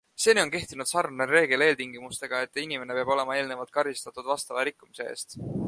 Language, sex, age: Estonian, male, 19-29